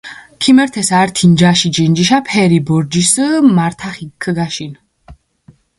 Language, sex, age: Mingrelian, female, 19-29